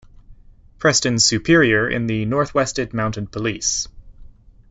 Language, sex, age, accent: English, male, 30-39, Canadian English